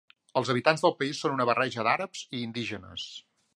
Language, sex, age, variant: Catalan, male, 40-49, Central